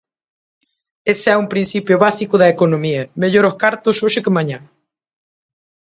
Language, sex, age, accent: Galician, female, 30-39, Atlántico (seseo e gheada)